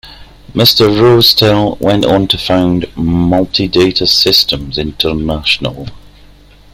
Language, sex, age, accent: English, male, 40-49, Scottish English